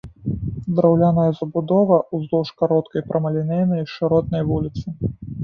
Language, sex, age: Belarusian, male, 30-39